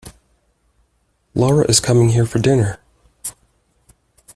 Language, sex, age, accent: English, male, 40-49, Canadian English